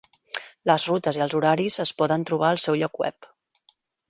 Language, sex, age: Catalan, female, 40-49